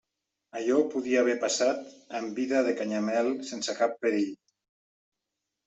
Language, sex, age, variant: Catalan, male, 50-59, Central